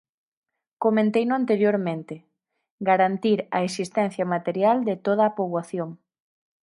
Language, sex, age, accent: Galician, female, 19-29, Central (gheada); Normativo (estándar)